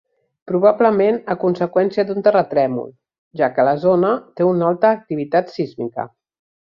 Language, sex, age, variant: Catalan, female, 50-59, Central